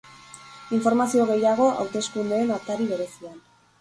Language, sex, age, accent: Basque, female, 19-29, Mendebalekoa (Araba, Bizkaia, Gipuzkoako mendebaleko herri batzuk)